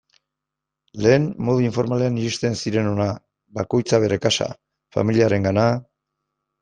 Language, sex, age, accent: Basque, male, 50-59, Mendebalekoa (Araba, Bizkaia, Gipuzkoako mendebaleko herri batzuk)